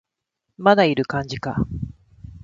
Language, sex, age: Japanese, female, 50-59